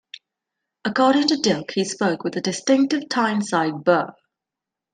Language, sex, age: English, female, 19-29